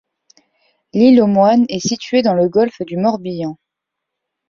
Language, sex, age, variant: French, female, 19-29, Français de métropole